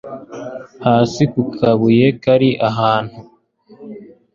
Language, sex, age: Kinyarwanda, male, 19-29